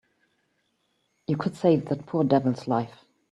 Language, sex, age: English, female, 50-59